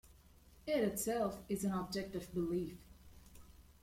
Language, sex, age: English, female, 19-29